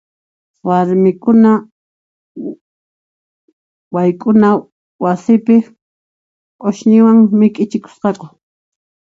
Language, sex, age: Puno Quechua, female, 60-69